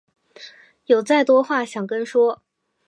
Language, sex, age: Chinese, female, 19-29